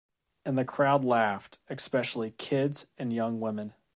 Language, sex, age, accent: English, male, 30-39, United States English